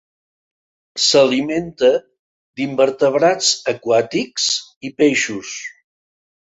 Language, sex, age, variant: Catalan, male, 60-69, Central